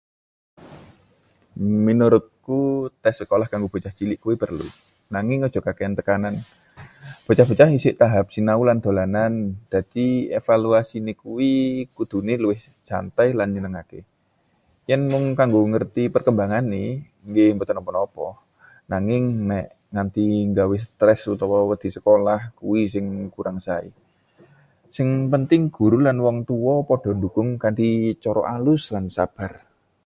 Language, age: Javanese, 30-39